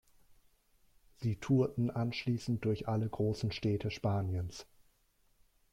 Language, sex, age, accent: German, male, 40-49, Deutschland Deutsch